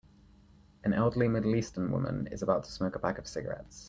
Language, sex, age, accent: English, male, 19-29, England English